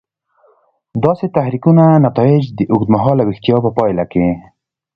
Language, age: Pashto, 19-29